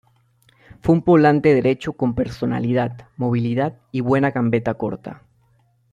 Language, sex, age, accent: Spanish, male, 30-39, América central